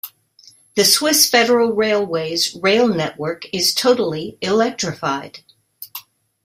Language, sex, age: English, female, 60-69